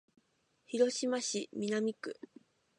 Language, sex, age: Japanese, female, 19-29